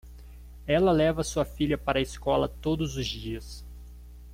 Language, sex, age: Portuguese, male, 30-39